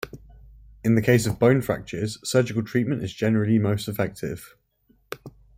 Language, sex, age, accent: English, male, 19-29, England English